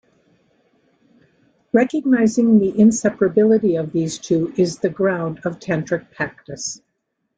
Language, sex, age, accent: English, female, 60-69, United States English